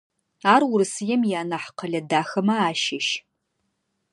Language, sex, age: Adyghe, female, 30-39